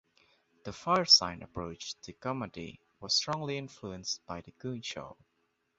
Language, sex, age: English, male, under 19